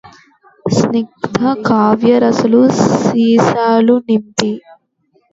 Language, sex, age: Telugu, female, 19-29